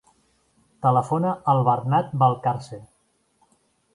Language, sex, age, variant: Catalan, male, 40-49, Central